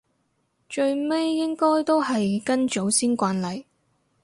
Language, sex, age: Cantonese, female, 19-29